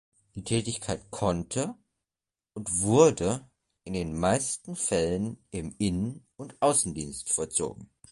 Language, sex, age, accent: German, male, under 19, Deutschland Deutsch